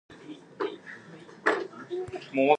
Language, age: English, 19-29